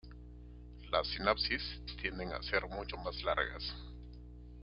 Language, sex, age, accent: Spanish, male, 30-39, Andino-Pacífico: Colombia, Perú, Ecuador, oeste de Bolivia y Venezuela andina